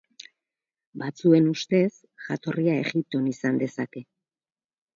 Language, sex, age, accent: Basque, female, 50-59, Mendebalekoa (Araba, Bizkaia, Gipuzkoako mendebaleko herri batzuk)